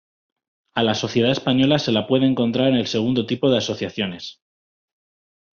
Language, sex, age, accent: Spanish, male, 19-29, España: Centro-Sur peninsular (Madrid, Toledo, Castilla-La Mancha)